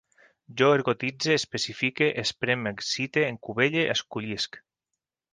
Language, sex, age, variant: Catalan, male, 40-49, Central